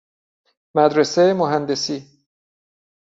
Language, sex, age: Persian, male, 40-49